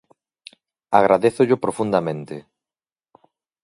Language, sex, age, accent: Galician, male, 40-49, Oriental (común en zona oriental)